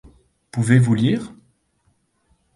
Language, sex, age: French, male, 30-39